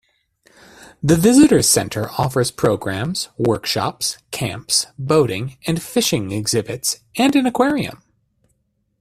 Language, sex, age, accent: English, male, 30-39, United States English